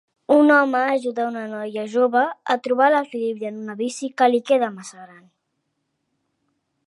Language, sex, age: Catalan, male, 40-49